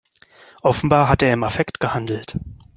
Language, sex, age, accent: German, male, 19-29, Deutschland Deutsch